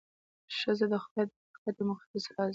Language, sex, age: Pashto, female, 19-29